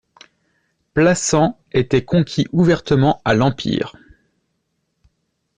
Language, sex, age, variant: French, male, 30-39, Français de métropole